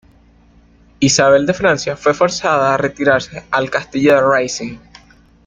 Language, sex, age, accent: Spanish, male, 19-29, Caribe: Cuba, Venezuela, Puerto Rico, República Dominicana, Panamá, Colombia caribeña, México caribeño, Costa del golfo de México